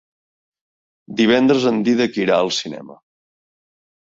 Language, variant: Catalan, Central